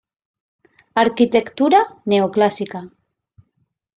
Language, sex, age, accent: Spanish, female, 40-49, España: Centro-Sur peninsular (Madrid, Toledo, Castilla-La Mancha)